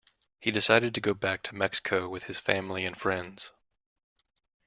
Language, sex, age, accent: English, male, 30-39, United States English